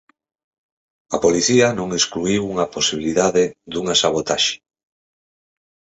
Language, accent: Galician, Central (gheada)